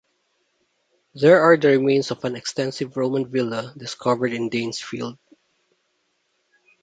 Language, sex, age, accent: English, male, 30-39, Filipino